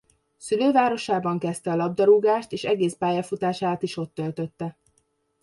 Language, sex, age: Hungarian, female, 19-29